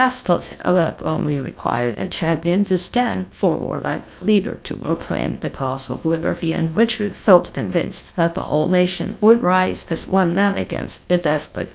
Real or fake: fake